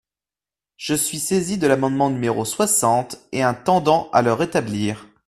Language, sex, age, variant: French, male, 19-29, Français de métropole